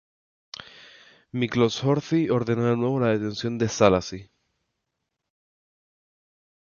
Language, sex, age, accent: Spanish, male, 19-29, España: Islas Canarias